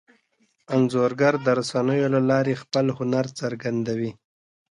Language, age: Pashto, 30-39